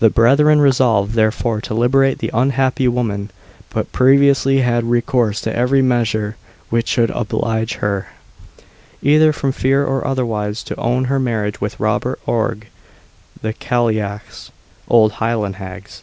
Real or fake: real